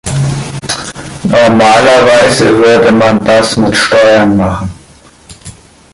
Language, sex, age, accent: German, male, 30-39, Deutschland Deutsch